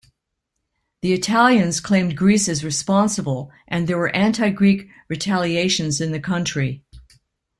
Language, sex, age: English, female, 60-69